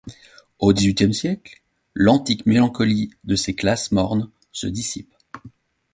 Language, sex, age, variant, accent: French, male, 40-49, Français d'Europe, Français de Belgique